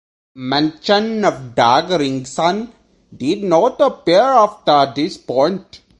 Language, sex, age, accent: English, male, 19-29, United States English